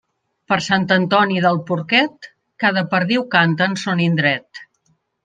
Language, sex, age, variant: Catalan, female, 50-59, Central